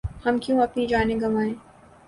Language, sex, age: Urdu, female, 19-29